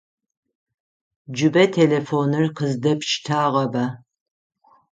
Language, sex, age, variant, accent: Adyghe, female, 50-59, Адыгабзэ (Кирил, пстэумэ зэдыряе), Кıэмгуй (Çemguy)